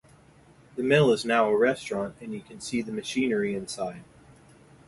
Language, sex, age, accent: English, male, 40-49, United States English